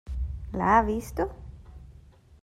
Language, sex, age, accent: Spanish, female, 30-39, Andino-Pacífico: Colombia, Perú, Ecuador, oeste de Bolivia y Venezuela andina